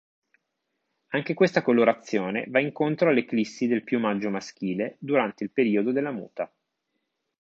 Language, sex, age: Italian, male, 40-49